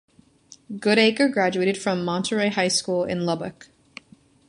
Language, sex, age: English, female, 19-29